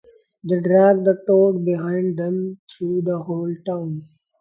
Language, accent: English, India and South Asia (India, Pakistan, Sri Lanka)